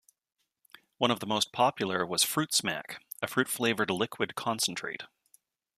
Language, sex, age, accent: English, male, 40-49, Canadian English